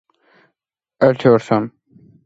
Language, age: Georgian, under 19